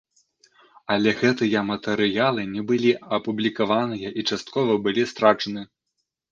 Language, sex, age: Belarusian, male, 19-29